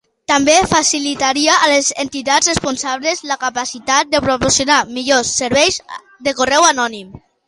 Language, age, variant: Catalan, under 19, Central